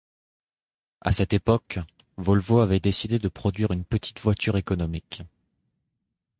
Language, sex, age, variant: French, male, 19-29, Français de métropole